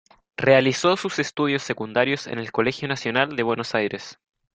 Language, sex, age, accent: Spanish, male, under 19, Chileno: Chile, Cuyo